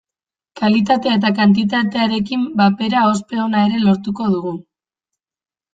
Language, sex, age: Basque, female, 19-29